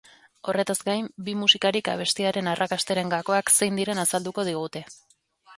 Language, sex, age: Basque, female, 30-39